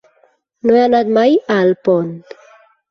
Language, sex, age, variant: Catalan, female, 30-39, Central